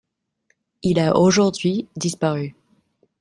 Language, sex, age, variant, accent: French, female, 30-39, Français d'Amérique du Nord, Français des États-Unis